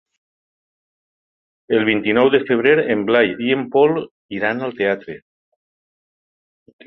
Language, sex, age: Catalan, male, 60-69